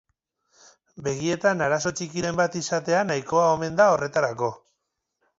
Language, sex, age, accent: Basque, male, 30-39, Mendebalekoa (Araba, Bizkaia, Gipuzkoako mendebaleko herri batzuk)